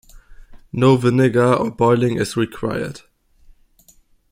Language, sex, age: English, male, 19-29